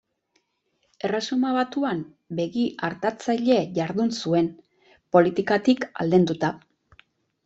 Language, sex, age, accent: Basque, female, 40-49, Erdialdekoa edo Nafarra (Gipuzkoa, Nafarroa)